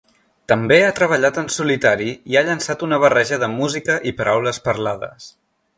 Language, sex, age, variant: Catalan, male, 19-29, Central